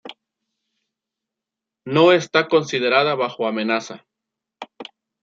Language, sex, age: Spanish, male, 40-49